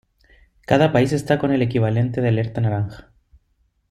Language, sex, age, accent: Spanish, male, 30-39, Chileno: Chile, Cuyo